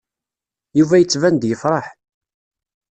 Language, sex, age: Kabyle, male, 30-39